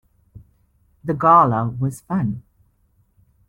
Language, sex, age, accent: English, male, 19-29, Southern African (South Africa, Zimbabwe, Namibia)